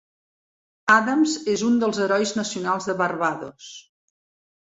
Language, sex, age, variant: Catalan, female, 70-79, Central